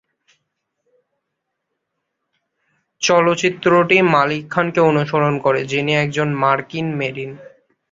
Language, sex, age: Bengali, male, 19-29